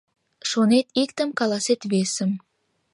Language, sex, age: Mari, female, under 19